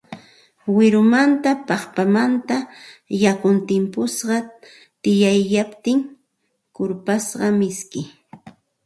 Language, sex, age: Santa Ana de Tusi Pasco Quechua, female, 40-49